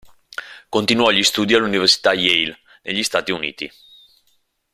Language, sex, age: Italian, male, 30-39